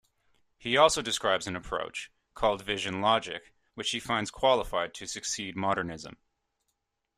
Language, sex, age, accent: English, male, 19-29, Canadian English